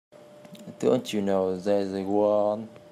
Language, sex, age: English, male, 19-29